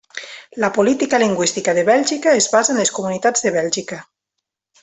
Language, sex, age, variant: Catalan, female, 30-39, Nord-Occidental